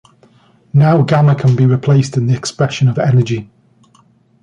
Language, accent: English, England English